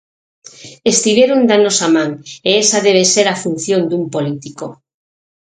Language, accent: Galician, Central (gheada); Oriental (común en zona oriental)